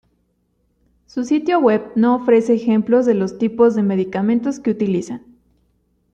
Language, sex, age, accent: Spanish, female, 19-29, México